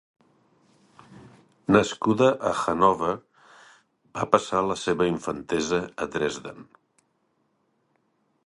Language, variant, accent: Catalan, Tortosí, nord-occidental